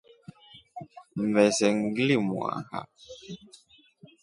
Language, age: Rombo, 19-29